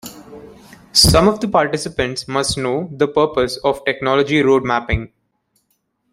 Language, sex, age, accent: English, male, under 19, India and South Asia (India, Pakistan, Sri Lanka)